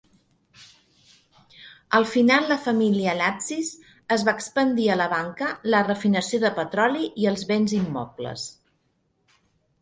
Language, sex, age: Catalan, female, 50-59